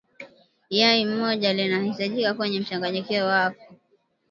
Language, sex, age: Swahili, female, 19-29